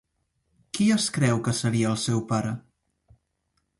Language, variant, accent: Catalan, Central, central